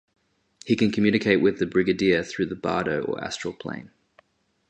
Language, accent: English, Australian English